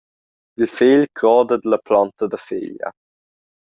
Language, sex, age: Romansh, male, under 19